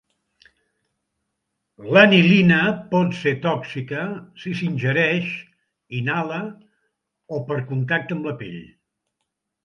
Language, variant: Catalan, Central